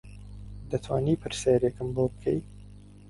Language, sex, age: Central Kurdish, male, 19-29